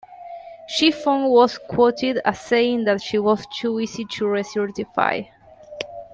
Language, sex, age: English, female, 19-29